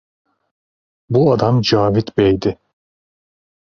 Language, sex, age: Turkish, male, 30-39